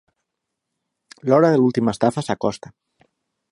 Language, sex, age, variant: Catalan, male, 40-49, Valencià meridional